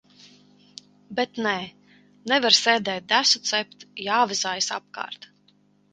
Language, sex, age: Latvian, female, 19-29